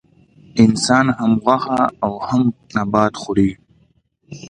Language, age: Pashto, 19-29